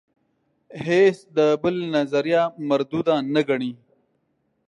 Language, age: Pashto, 30-39